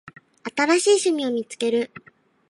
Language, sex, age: Japanese, female, 19-29